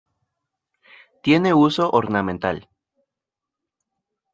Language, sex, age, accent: Spanish, male, 19-29, México